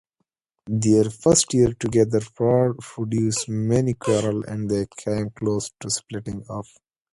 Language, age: English, 19-29